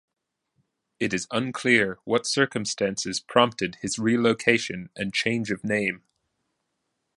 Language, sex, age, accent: English, male, 30-39, United States English